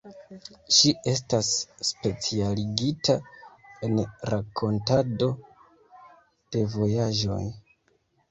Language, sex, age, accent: Esperanto, male, 19-29, Internacia